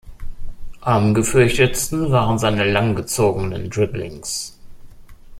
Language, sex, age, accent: German, male, 30-39, Deutschland Deutsch